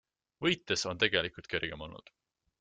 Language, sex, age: Estonian, male, 19-29